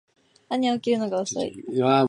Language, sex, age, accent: Japanese, female, 19-29, 東京